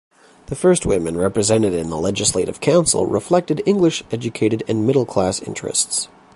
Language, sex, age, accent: English, male, 19-29, Canadian English